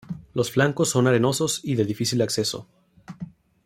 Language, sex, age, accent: Spanish, male, 19-29, México